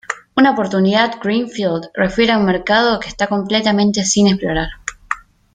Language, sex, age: Spanish, female, 19-29